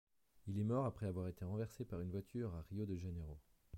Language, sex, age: French, male, 30-39